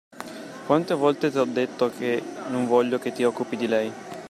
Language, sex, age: Italian, male, 30-39